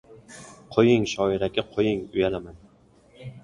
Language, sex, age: Uzbek, male, 19-29